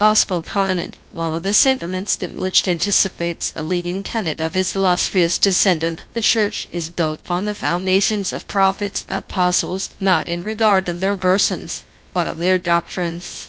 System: TTS, GlowTTS